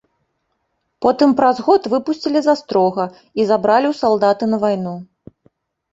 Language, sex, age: Belarusian, female, 30-39